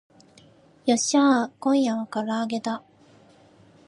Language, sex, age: Japanese, female, 19-29